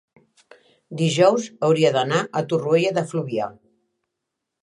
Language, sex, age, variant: Catalan, female, 60-69, Central